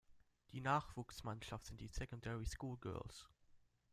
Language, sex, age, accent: German, male, under 19, Deutschland Deutsch